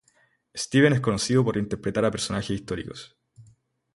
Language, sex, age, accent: Spanish, male, 19-29, Chileno: Chile, Cuyo